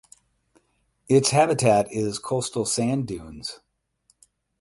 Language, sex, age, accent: English, male, 40-49, United States English; Midwestern